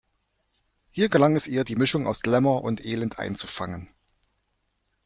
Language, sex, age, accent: German, male, 50-59, Deutschland Deutsch